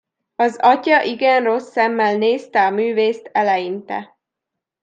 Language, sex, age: Hungarian, female, 19-29